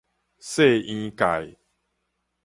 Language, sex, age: Min Nan Chinese, male, 30-39